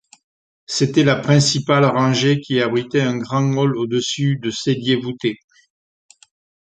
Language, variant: French, Français de métropole